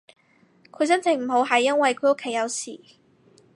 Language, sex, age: Cantonese, female, 19-29